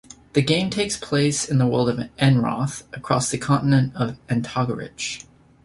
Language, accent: English, United States English